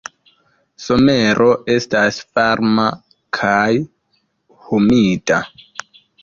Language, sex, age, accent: Esperanto, male, 19-29, Internacia